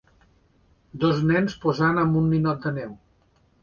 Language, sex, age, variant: Catalan, male, 60-69, Central